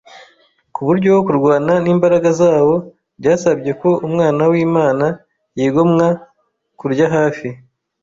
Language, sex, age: Kinyarwanda, male, 19-29